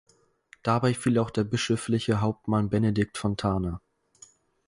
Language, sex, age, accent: German, male, under 19, Deutschland Deutsch